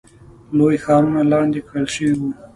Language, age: Pashto, 30-39